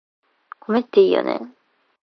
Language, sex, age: Japanese, female, 19-29